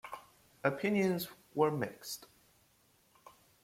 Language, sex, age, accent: English, male, under 19, England English